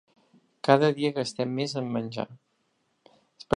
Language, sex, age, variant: Catalan, male, 40-49, Central